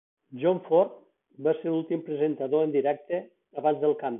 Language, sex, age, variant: Catalan, male, 60-69, Nord-Occidental